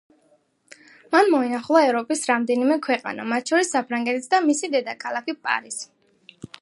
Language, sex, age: Georgian, female, 30-39